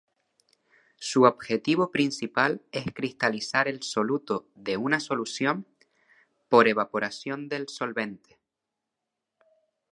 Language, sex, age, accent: Spanish, male, 19-29, España: Islas Canarias